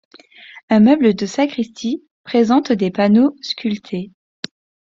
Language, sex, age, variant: French, female, 19-29, Français de métropole